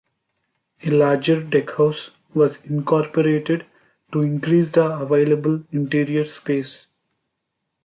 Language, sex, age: English, male, 19-29